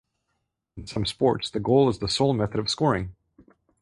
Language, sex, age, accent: English, male, 30-39, United States English